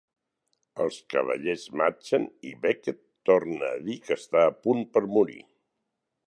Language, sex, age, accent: Catalan, male, 60-69, Barceloní